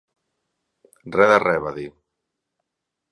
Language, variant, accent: Catalan, Nord-Occidental, Ebrenc